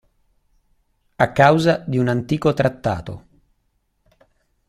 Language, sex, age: Italian, male, 40-49